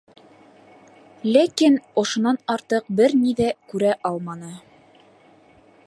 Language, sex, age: Bashkir, female, 19-29